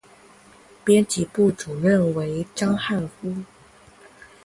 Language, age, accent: Chinese, under 19, 出生地：福建省